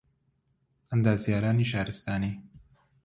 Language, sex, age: Central Kurdish, male, 19-29